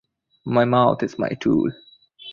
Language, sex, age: English, male, 19-29